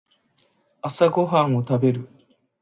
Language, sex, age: Japanese, male, 40-49